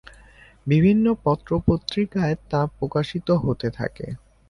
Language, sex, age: Bengali, male, 19-29